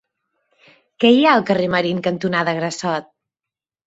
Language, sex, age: Catalan, female, 40-49